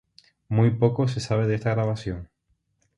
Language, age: Spanish, 19-29